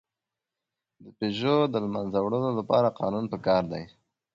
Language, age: Pashto, under 19